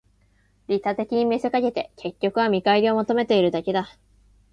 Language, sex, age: Japanese, female, 19-29